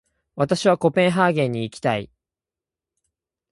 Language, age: Japanese, 19-29